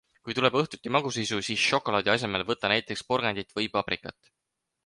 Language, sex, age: Estonian, male, 19-29